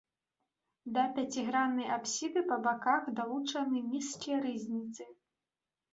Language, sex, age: Belarusian, female, 19-29